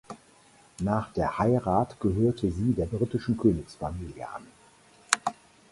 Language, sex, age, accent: German, male, 60-69, Deutschland Deutsch